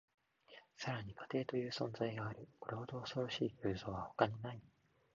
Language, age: Japanese, 19-29